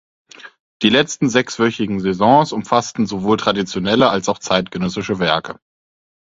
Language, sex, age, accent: German, male, 19-29, Deutschland Deutsch